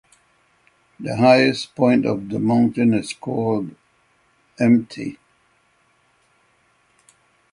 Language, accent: English, United States English